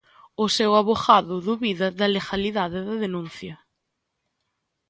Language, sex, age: Galician, female, 19-29